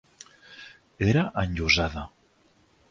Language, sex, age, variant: Catalan, male, 40-49, Central